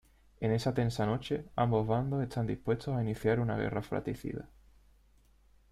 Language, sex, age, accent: Spanish, male, 19-29, España: Sur peninsular (Andalucia, Extremadura, Murcia)